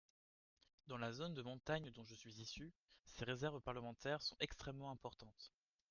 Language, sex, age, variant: French, male, 19-29, Français de métropole